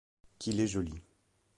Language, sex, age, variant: French, male, 19-29, Français de métropole